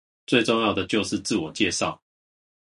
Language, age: Chinese, 19-29